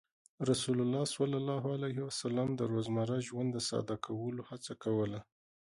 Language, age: Pashto, 40-49